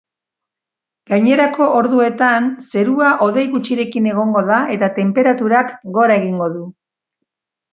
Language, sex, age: Basque, female, 60-69